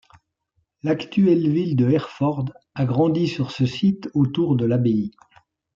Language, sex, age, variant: French, male, 70-79, Français de métropole